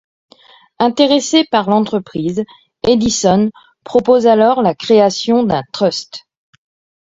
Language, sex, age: French, female, 50-59